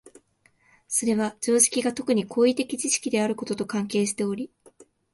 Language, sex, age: Japanese, female, 19-29